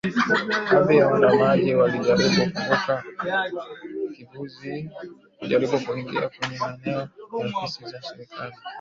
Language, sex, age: Swahili, male, 19-29